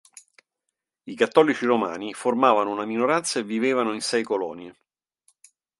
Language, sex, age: Italian, male, 50-59